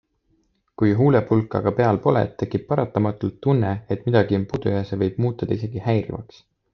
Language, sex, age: Estonian, male, 19-29